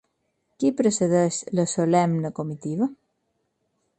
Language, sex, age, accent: Catalan, female, 40-49, mallorquí